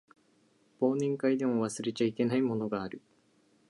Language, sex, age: Japanese, male, under 19